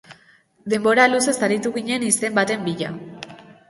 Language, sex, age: Basque, female, under 19